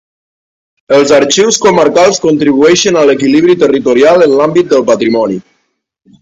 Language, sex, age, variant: Catalan, male, 19-29, Nord-Occidental